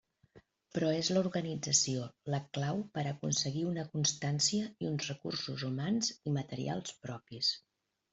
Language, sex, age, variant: Catalan, female, 50-59, Central